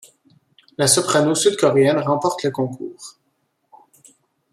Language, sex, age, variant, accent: French, male, 19-29, Français d'Amérique du Nord, Français du Canada